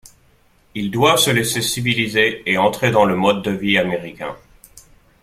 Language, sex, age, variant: French, male, 30-39, Français de métropole